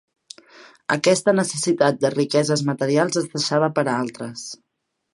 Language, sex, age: Catalan, female, 19-29